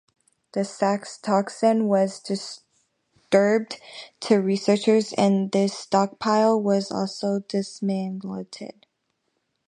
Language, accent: English, United States English